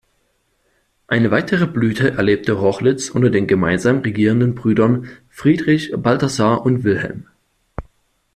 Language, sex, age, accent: German, male, 19-29, Deutschland Deutsch